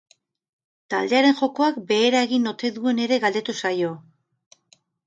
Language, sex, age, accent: Basque, female, 50-59, Mendebalekoa (Araba, Bizkaia, Gipuzkoako mendebaleko herri batzuk)